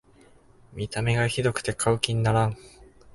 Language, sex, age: Japanese, male, 19-29